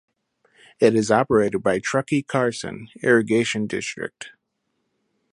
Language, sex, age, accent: English, male, 30-39, United States English